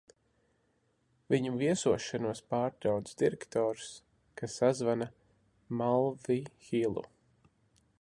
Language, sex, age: Latvian, male, 30-39